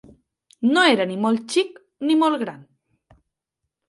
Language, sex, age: Catalan, male, under 19